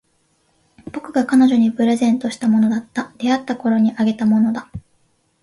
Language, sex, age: Japanese, female, 19-29